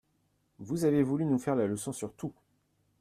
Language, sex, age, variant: French, male, 40-49, Français de métropole